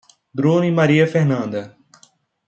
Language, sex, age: Portuguese, male, 30-39